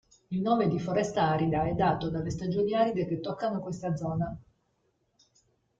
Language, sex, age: Italian, female, 60-69